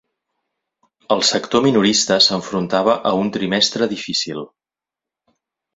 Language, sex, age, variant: Catalan, male, 40-49, Central